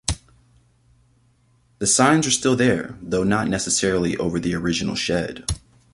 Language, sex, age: English, male, 30-39